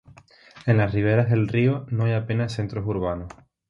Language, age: Spanish, 19-29